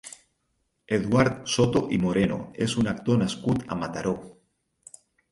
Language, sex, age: Catalan, male, 40-49